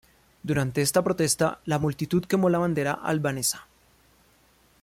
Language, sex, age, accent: Spanish, male, 30-39, Andino-Pacífico: Colombia, Perú, Ecuador, oeste de Bolivia y Venezuela andina